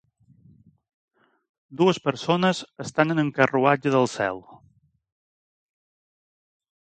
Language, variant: Catalan, Balear